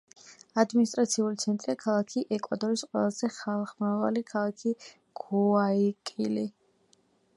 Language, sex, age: Georgian, female, 19-29